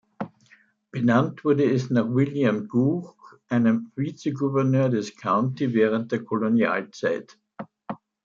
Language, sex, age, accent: German, male, 70-79, Österreichisches Deutsch